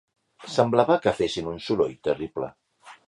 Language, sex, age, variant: Catalan, male, 50-59, Central